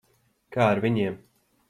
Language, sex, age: Latvian, male, 19-29